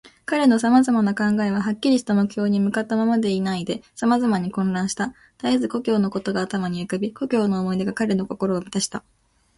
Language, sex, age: Japanese, female, under 19